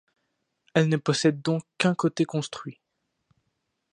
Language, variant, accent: French, Français d'Europe, Français de Suisse